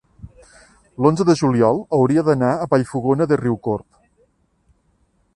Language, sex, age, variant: Catalan, male, 50-59, Central